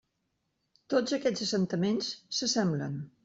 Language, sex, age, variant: Catalan, female, 50-59, Central